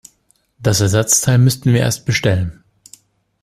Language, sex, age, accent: German, male, 40-49, Deutschland Deutsch